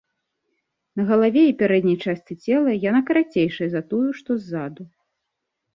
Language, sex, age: Belarusian, female, 40-49